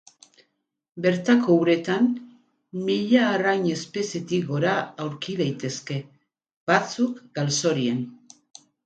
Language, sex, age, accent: Basque, female, 50-59, Mendebalekoa (Araba, Bizkaia, Gipuzkoako mendebaleko herri batzuk)